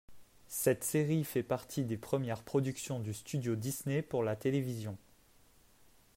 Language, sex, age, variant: French, male, 19-29, Français de métropole